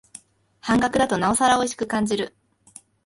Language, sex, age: Japanese, female, 19-29